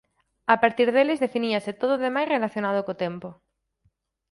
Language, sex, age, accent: Galician, female, 19-29, Atlántico (seseo e gheada)